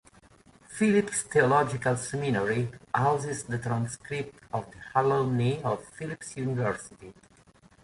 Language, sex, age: English, male, 50-59